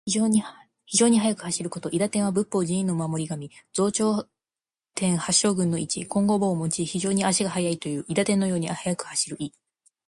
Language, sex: Japanese, female